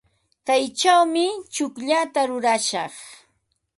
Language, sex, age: Ambo-Pasco Quechua, female, 50-59